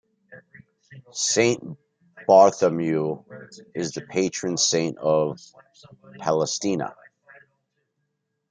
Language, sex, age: English, male, 40-49